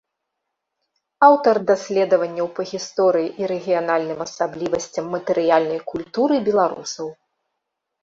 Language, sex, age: Belarusian, female, 40-49